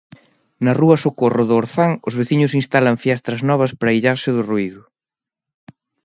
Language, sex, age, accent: Galician, male, 30-39, Normativo (estándar)